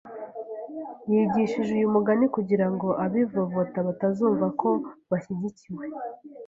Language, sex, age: Kinyarwanda, female, 19-29